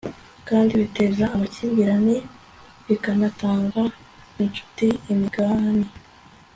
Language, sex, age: Kinyarwanda, female, 19-29